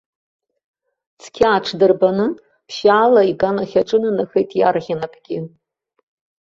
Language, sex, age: Abkhazian, female, 60-69